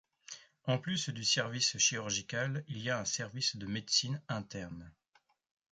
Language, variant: French, Français de métropole